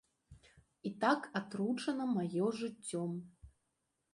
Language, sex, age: Belarusian, female, 40-49